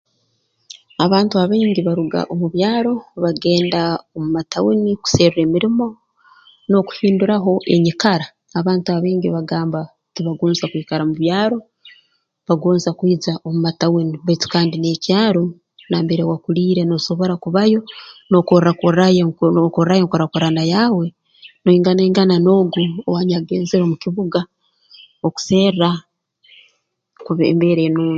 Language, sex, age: Tooro, female, 50-59